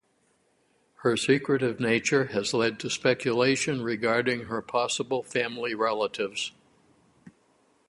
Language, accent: English, United States English